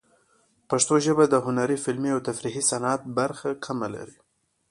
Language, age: Pashto, 19-29